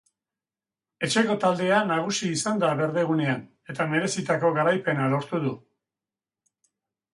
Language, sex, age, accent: Basque, male, 70-79, Erdialdekoa edo Nafarra (Gipuzkoa, Nafarroa)